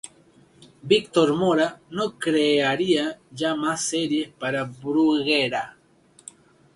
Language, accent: Spanish, Rioplatense: Argentina, Uruguay, este de Bolivia, Paraguay